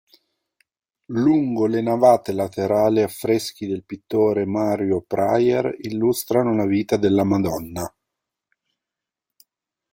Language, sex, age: Italian, male, 30-39